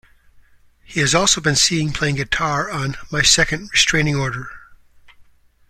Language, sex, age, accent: English, male, 50-59, United States English